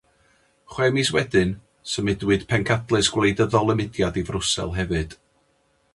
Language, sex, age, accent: Welsh, male, 40-49, Y Deyrnas Unedig Cymraeg